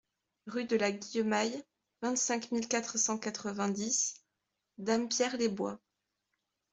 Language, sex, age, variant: French, female, 19-29, Français de métropole